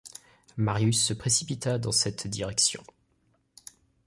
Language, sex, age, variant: French, male, 30-39, Français de métropole